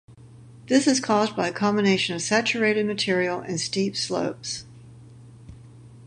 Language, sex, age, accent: English, female, 70-79, United States English